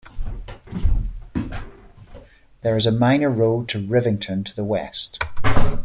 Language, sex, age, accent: English, male, 40-49, Irish English